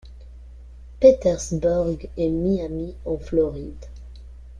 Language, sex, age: French, male, under 19